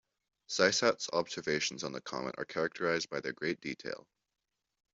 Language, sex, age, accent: English, male, under 19, Canadian English